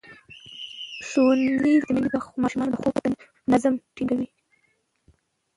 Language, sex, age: Pashto, female, 19-29